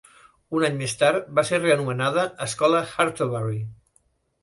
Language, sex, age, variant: Catalan, male, 50-59, Central